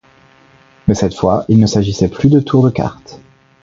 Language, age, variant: French, 30-39, Français de métropole